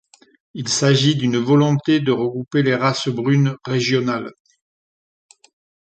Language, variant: French, Français de métropole